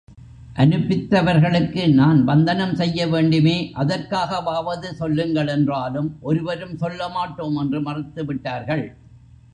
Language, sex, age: Tamil, male, 70-79